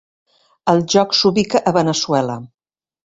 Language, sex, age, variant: Catalan, female, 50-59, Central